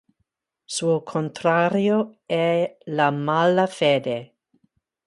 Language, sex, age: Italian, female, 60-69